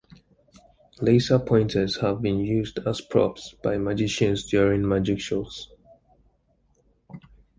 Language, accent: English, Southern African (South Africa, Zimbabwe, Namibia)